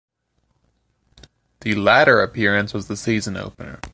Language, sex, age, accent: English, male, 19-29, United States English